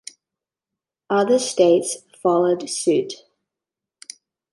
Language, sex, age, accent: English, female, under 19, Australian English